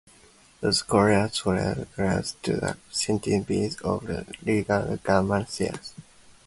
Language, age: English, 19-29